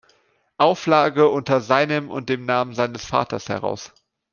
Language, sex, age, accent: German, male, 19-29, Deutschland Deutsch